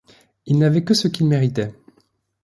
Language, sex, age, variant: French, male, 19-29, Français de métropole